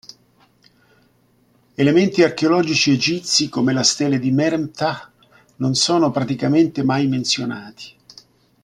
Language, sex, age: Italian, male, 60-69